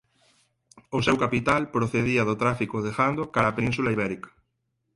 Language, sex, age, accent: Galician, male, 19-29, Atlántico (seseo e gheada)